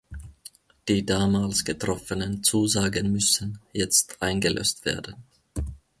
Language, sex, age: German, male, 30-39